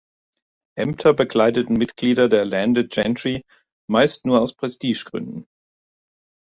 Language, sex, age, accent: German, male, 40-49, Deutschland Deutsch